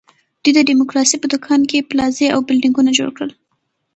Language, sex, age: Pashto, female, 19-29